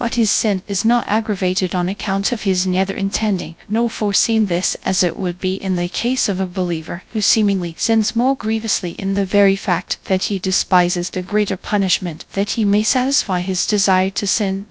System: TTS, GradTTS